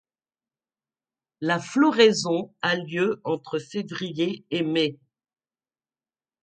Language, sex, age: French, female, 60-69